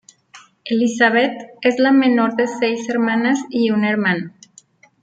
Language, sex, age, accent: Spanish, female, 40-49, México